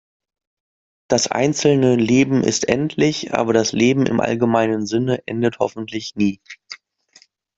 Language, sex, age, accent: German, male, 30-39, Deutschland Deutsch